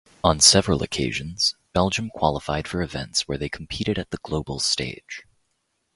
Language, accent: English, United States English